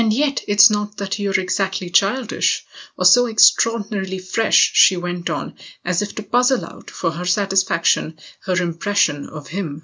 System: none